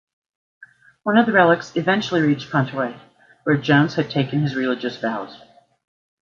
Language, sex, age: English, female, 50-59